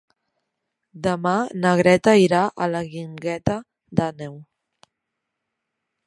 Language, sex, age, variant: Catalan, female, 19-29, Central